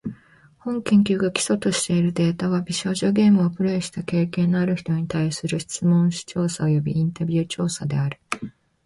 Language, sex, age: Japanese, female, 19-29